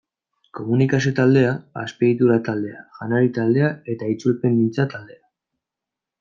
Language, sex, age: Basque, male, 19-29